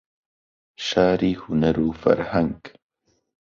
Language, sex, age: Central Kurdish, male, under 19